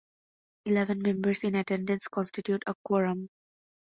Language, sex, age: English, female, 19-29